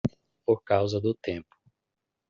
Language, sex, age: Portuguese, male, 30-39